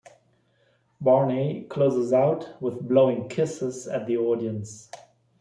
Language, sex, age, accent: English, male, 40-49, United States English